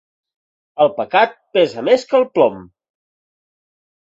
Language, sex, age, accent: Catalan, male, 40-49, Català central